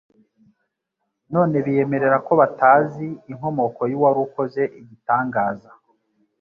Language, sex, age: Kinyarwanda, male, 19-29